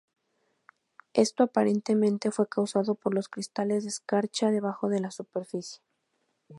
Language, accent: Spanish, México